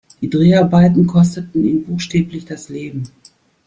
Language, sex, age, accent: German, female, 50-59, Deutschland Deutsch